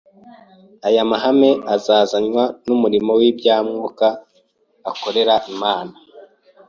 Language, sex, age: Kinyarwanda, male, 19-29